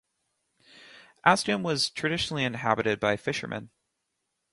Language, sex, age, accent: English, male, 19-29, United States English